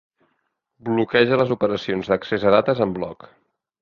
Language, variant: Catalan, Central